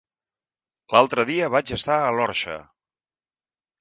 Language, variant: Catalan, Central